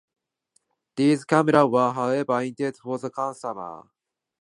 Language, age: English, 19-29